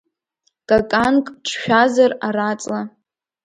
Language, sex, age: Abkhazian, female, under 19